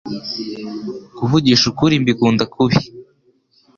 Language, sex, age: Kinyarwanda, male, under 19